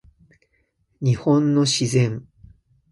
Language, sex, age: Japanese, male, 30-39